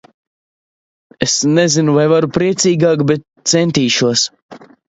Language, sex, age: Latvian, male, 19-29